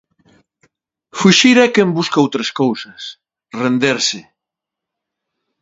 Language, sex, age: Galician, male, 40-49